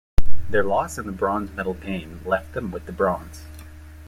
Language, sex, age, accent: English, male, 19-29, Canadian English